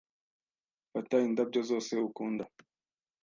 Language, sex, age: Kinyarwanda, male, 19-29